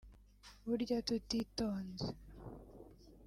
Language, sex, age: Kinyarwanda, female, 19-29